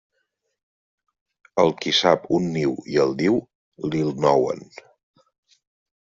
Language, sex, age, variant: Catalan, male, 19-29, Central